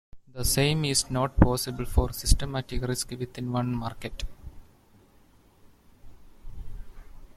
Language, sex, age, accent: English, male, 19-29, India and South Asia (India, Pakistan, Sri Lanka)